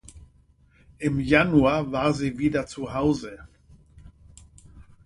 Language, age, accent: German, 60-69, Deutschland Deutsch